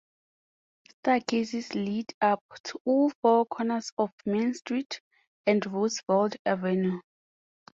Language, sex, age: English, female, 19-29